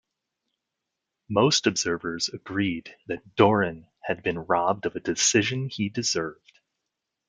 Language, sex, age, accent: English, male, 30-39, United States English